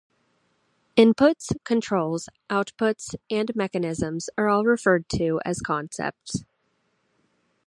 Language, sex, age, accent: English, female, 19-29, United States English